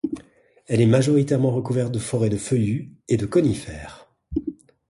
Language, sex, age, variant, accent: French, male, 40-49, Français d'Europe, Français de Belgique